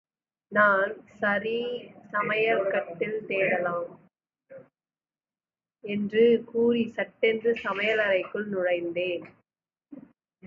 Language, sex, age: Tamil, female, 40-49